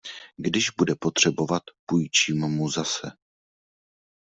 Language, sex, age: Czech, male, 30-39